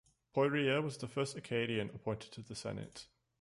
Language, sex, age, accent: English, male, 19-29, England English